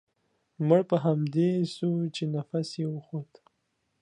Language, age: Pashto, 19-29